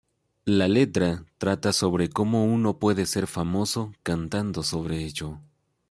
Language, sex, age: Spanish, male, 40-49